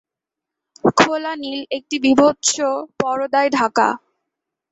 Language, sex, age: Bengali, female, 19-29